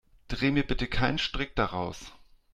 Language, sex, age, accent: German, male, 40-49, Deutschland Deutsch